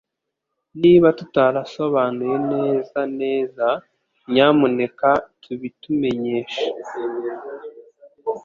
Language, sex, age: Kinyarwanda, male, 19-29